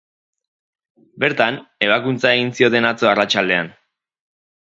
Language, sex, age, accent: Basque, male, 30-39, Erdialdekoa edo Nafarra (Gipuzkoa, Nafarroa)